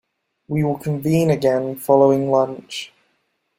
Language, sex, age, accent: English, male, 19-29, England English